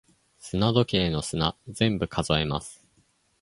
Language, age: Japanese, under 19